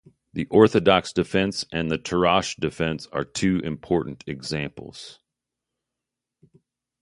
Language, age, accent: English, 50-59, United States English